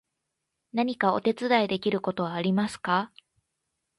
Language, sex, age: Japanese, female, 19-29